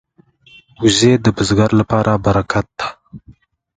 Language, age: Pashto, 19-29